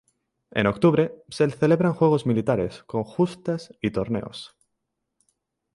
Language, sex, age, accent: Spanish, male, under 19, España: Centro-Sur peninsular (Madrid, Toledo, Castilla-La Mancha)